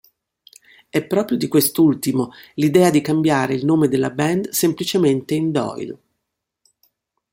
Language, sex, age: Italian, female, 60-69